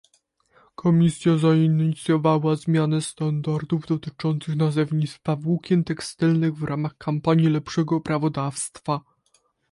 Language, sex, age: Polish, female, 19-29